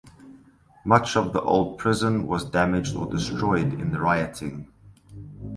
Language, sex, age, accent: English, male, 30-39, Southern African (South Africa, Zimbabwe, Namibia)